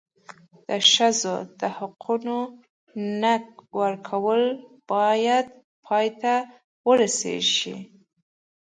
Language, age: Pashto, 19-29